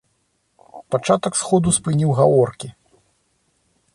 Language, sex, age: Belarusian, male, 40-49